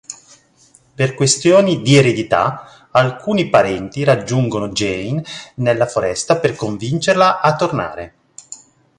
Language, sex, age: Italian, male, 50-59